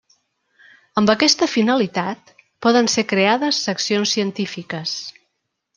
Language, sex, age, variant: Catalan, female, 50-59, Central